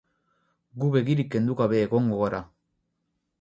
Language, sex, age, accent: Basque, male, 19-29, Mendebalekoa (Araba, Bizkaia, Gipuzkoako mendebaleko herri batzuk)